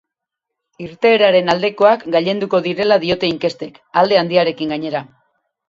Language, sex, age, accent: Basque, female, 40-49, Erdialdekoa edo Nafarra (Gipuzkoa, Nafarroa)